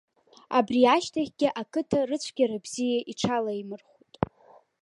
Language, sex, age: Abkhazian, female, under 19